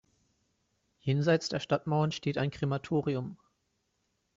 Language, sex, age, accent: German, male, 19-29, Deutschland Deutsch